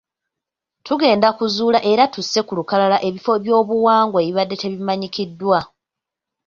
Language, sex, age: Ganda, female, 19-29